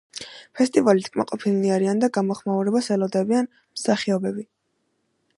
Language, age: Georgian, under 19